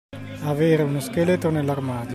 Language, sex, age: Italian, male, 40-49